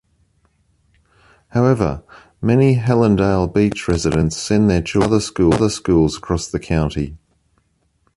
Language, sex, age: English, male, 50-59